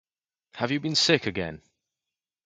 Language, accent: English, England English; Canadian English